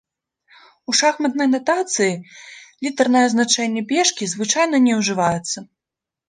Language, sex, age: Belarusian, female, 19-29